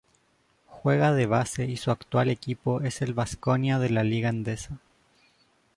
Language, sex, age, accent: Spanish, male, 19-29, Chileno: Chile, Cuyo